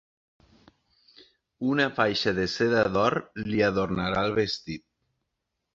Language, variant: Catalan, Septentrional